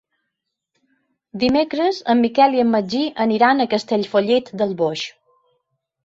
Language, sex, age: Catalan, female, 50-59